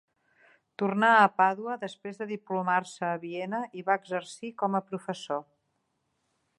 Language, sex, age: Catalan, female, 50-59